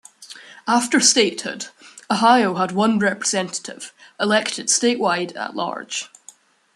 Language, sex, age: English, male, under 19